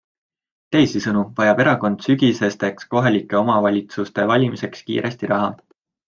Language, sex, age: Estonian, male, 19-29